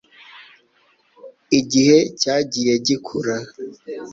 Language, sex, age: Kinyarwanda, male, 40-49